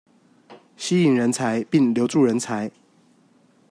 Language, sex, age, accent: Chinese, male, 30-39, 出生地：高雄市